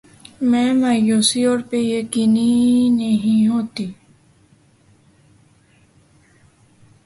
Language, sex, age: Urdu, female, 19-29